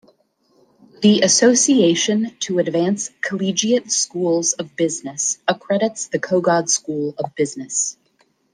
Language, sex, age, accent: English, female, 30-39, Canadian English